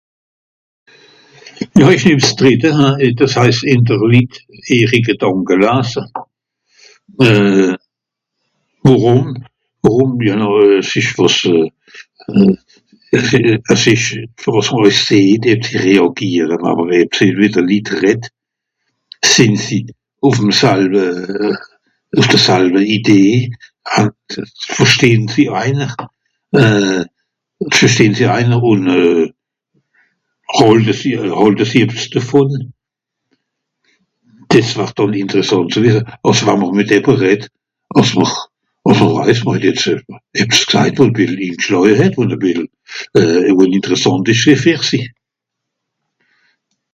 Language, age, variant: Swiss German, 70-79, Nordniederàlemmànisch (Rishoffe, Zàwere, Bùsswìller, Hawenau, Brüemt, Stroossbùri, Molse, Dàmbàch, Schlettstàtt, Pfàlzbùri usw.)